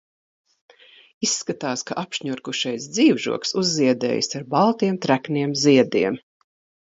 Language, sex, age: Latvian, female, 60-69